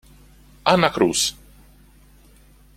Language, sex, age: Italian, male, 50-59